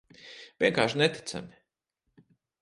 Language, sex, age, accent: Latvian, male, 30-39, Rigas